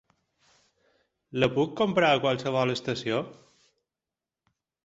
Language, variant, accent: Catalan, Balear, balear